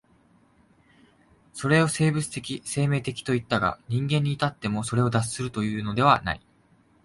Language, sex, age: Japanese, male, 19-29